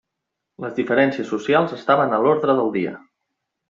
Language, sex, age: Catalan, male, 30-39